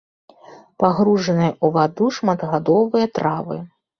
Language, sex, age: Belarusian, female, 50-59